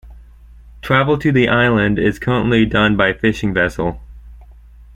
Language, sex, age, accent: English, male, under 19, United States English